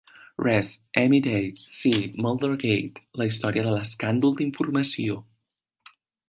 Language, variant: Catalan, Central